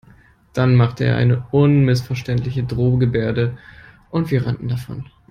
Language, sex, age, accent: German, male, 19-29, Deutschland Deutsch